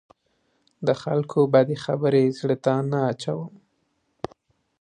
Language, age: Pashto, 19-29